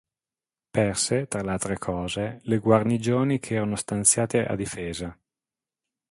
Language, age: Italian, 40-49